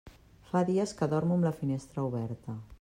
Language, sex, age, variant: Catalan, female, 50-59, Central